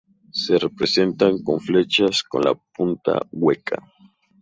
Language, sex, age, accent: Spanish, male, 19-29, México